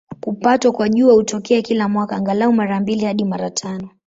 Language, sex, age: Swahili, male, 19-29